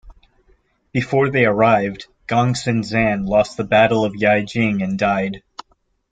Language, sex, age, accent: English, male, 30-39, United States English